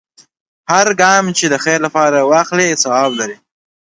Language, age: Pashto, 30-39